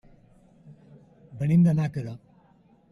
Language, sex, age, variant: Catalan, male, 30-39, Central